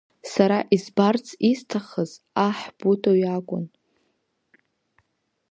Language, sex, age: Abkhazian, female, under 19